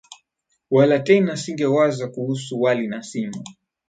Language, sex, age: Swahili, male, 19-29